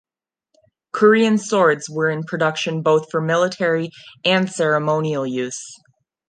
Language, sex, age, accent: English, female, 30-39, United States English